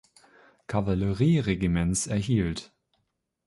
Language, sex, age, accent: German, male, 19-29, Deutschland Deutsch